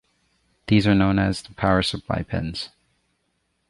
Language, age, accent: English, 19-29, England English